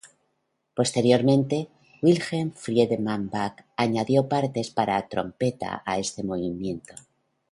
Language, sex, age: Spanish, female, 60-69